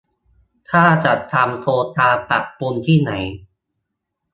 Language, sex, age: Thai, male, 19-29